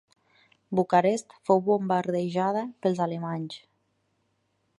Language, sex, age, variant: Catalan, female, 30-39, Nord-Occidental